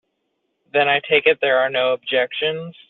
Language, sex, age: English, male, 19-29